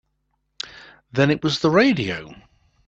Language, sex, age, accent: English, male, 70-79, England English